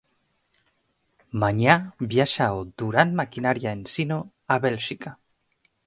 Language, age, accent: Galician, 19-29, Normativo (estándar)